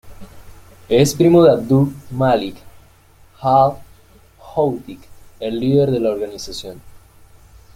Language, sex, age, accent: Spanish, male, under 19, Caribe: Cuba, Venezuela, Puerto Rico, República Dominicana, Panamá, Colombia caribeña, México caribeño, Costa del golfo de México